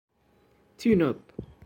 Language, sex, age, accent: Spanish, male, 30-39, México